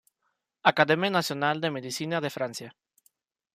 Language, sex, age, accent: Spanish, male, under 19, México